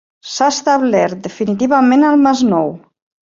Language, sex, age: Catalan, female, 40-49